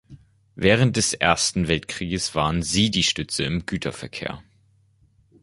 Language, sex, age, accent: German, male, under 19, Deutschland Deutsch